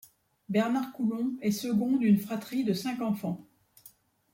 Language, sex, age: French, female, 50-59